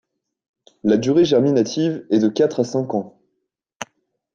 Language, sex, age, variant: French, male, 19-29, Français de métropole